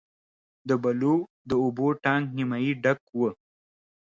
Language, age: Pashto, 19-29